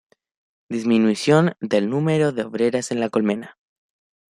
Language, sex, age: Spanish, male, 19-29